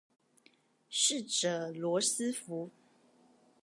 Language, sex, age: Chinese, female, 19-29